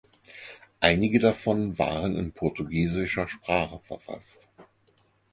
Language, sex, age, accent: German, male, 50-59, Deutschland Deutsch